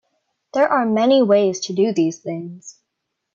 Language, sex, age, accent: English, female, under 19, United States English